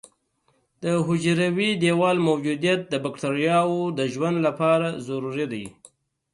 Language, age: Pashto, 30-39